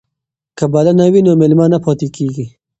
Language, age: Pashto, 19-29